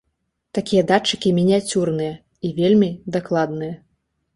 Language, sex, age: Belarusian, female, 30-39